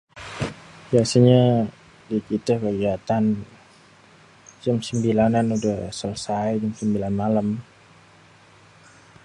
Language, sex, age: Betawi, male, 30-39